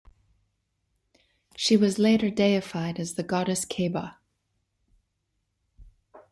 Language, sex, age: English, female, 40-49